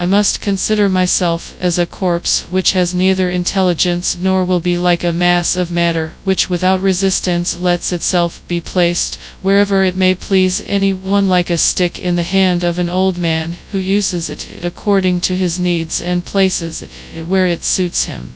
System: TTS, FastPitch